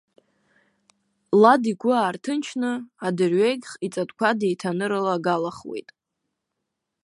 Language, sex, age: Abkhazian, female, under 19